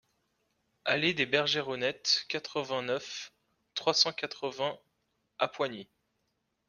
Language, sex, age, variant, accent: French, male, 19-29, Français d'Europe, Français de Suisse